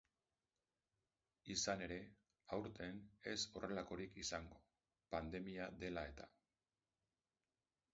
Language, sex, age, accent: Basque, male, 40-49, Mendebalekoa (Araba, Bizkaia, Gipuzkoako mendebaleko herri batzuk)